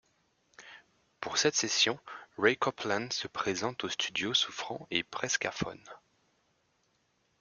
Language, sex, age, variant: French, male, 30-39, Français de métropole